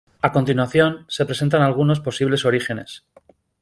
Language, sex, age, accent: Spanish, male, 40-49, España: Centro-Sur peninsular (Madrid, Toledo, Castilla-La Mancha)